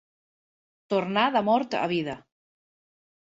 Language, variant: Catalan, Central